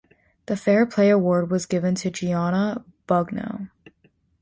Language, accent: English, United States English